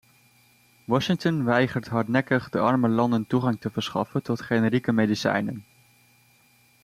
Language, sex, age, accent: Dutch, male, 19-29, Nederlands Nederlands